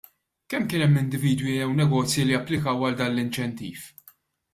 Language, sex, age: Maltese, male, 30-39